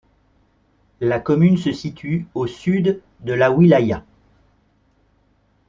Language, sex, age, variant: French, male, 40-49, Français de métropole